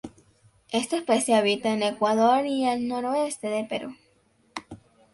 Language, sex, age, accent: Spanish, female, under 19, América central